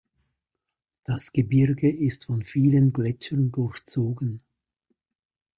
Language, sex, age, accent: German, male, 70-79, Schweizerdeutsch